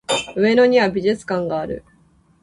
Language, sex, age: Japanese, female, 19-29